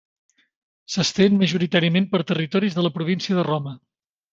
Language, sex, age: Catalan, male, 40-49